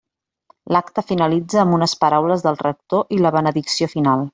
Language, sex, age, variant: Catalan, female, 30-39, Central